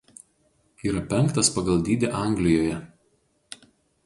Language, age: Lithuanian, 40-49